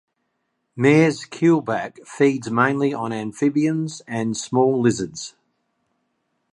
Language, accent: English, Australian English